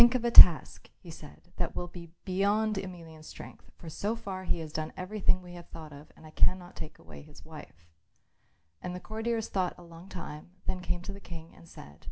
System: none